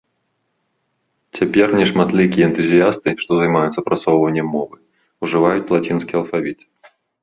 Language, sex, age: Belarusian, male, 30-39